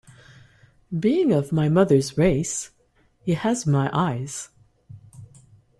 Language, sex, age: English, female, 50-59